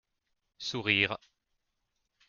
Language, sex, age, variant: French, male, 40-49, Français de métropole